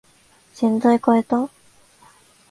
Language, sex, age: Japanese, female, 19-29